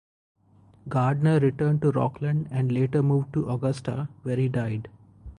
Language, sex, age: English, male, 40-49